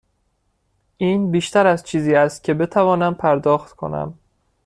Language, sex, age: Persian, male, 19-29